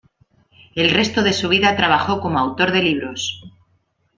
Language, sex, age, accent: Spanish, female, 30-39, España: Centro-Sur peninsular (Madrid, Toledo, Castilla-La Mancha)